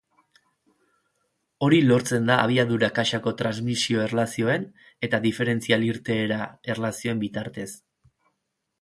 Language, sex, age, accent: Basque, male, 30-39, Erdialdekoa edo Nafarra (Gipuzkoa, Nafarroa)